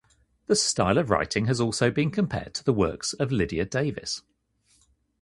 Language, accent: English, England English